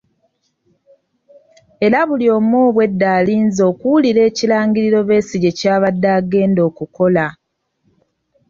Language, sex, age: Ganda, female, 30-39